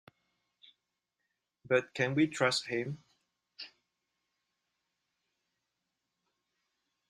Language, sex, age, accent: English, male, 30-39, Malaysian English